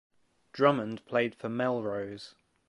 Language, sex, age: English, male, 19-29